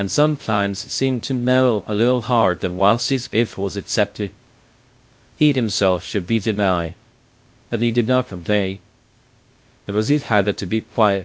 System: TTS, VITS